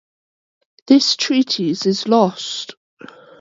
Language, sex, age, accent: English, female, 19-29, Welsh English